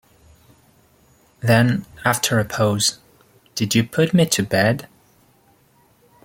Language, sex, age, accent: English, male, 30-39, United States English